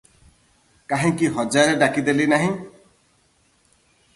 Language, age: Odia, 30-39